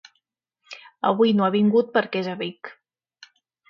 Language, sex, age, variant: Catalan, female, 40-49, Central